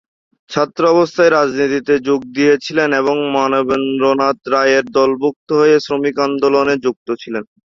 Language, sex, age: Bengali, male, 19-29